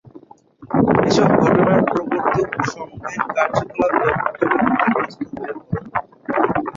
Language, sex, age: Bengali, male, 19-29